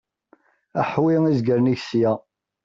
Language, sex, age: Kabyle, male, 30-39